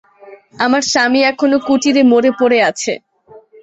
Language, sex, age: Bengali, female, under 19